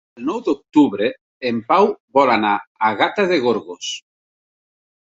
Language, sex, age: Catalan, male, 40-49